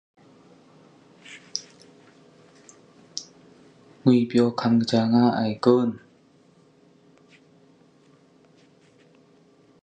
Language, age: English, 19-29